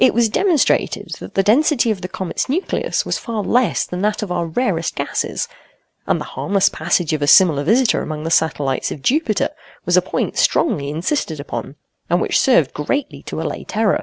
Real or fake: real